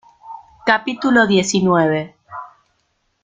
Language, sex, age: Spanish, female, 30-39